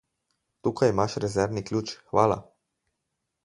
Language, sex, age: Slovenian, male, 40-49